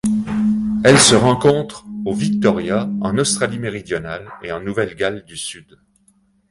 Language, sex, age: French, male, 60-69